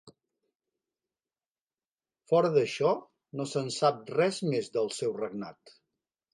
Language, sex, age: Catalan, male, 50-59